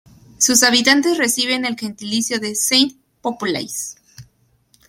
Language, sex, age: Spanish, female, 19-29